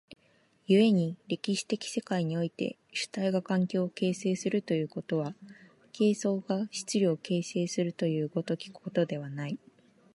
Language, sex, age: Japanese, female, 19-29